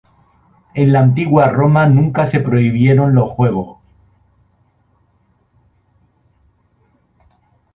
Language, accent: Spanish, España: Sur peninsular (Andalucia, Extremadura, Murcia)